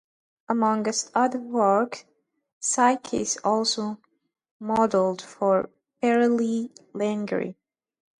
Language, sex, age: English, female, 19-29